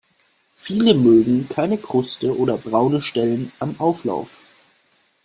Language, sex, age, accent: German, male, under 19, Deutschland Deutsch